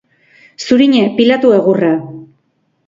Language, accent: Basque, Erdialdekoa edo Nafarra (Gipuzkoa, Nafarroa)